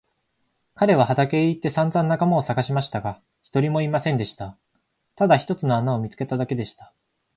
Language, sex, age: Japanese, male, 19-29